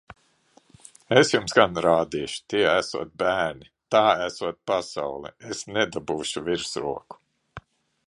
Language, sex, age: Latvian, male, 70-79